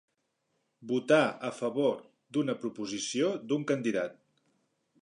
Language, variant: Catalan, Central